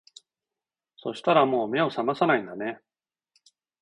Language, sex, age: Japanese, male, 40-49